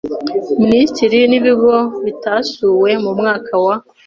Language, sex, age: Kinyarwanda, female, 19-29